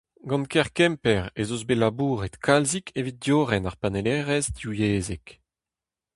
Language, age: Breton, 30-39